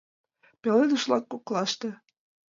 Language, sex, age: Mari, female, 19-29